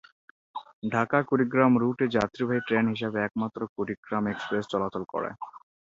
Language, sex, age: Bengali, male, under 19